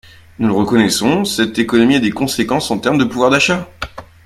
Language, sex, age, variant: French, male, 30-39, Français de métropole